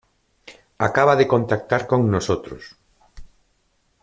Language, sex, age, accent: Spanish, male, 50-59, España: Norte peninsular (Asturias, Castilla y León, Cantabria, País Vasco, Navarra, Aragón, La Rioja, Guadalajara, Cuenca)